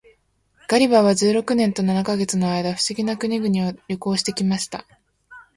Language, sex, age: Japanese, female, 19-29